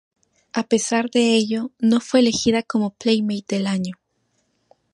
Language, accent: Spanish, Andino-Pacífico: Colombia, Perú, Ecuador, oeste de Bolivia y Venezuela andina